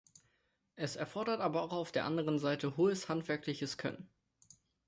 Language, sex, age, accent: German, male, 19-29, Deutschland Deutsch